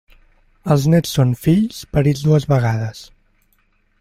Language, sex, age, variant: Catalan, male, 19-29, Central